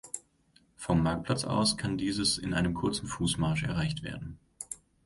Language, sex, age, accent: German, male, 19-29, Deutschland Deutsch